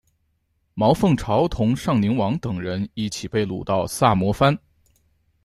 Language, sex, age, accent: Chinese, male, 19-29, 出生地：河北省